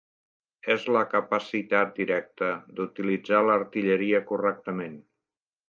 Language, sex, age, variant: Catalan, male, 50-59, Central